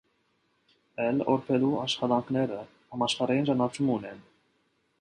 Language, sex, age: Armenian, male, 19-29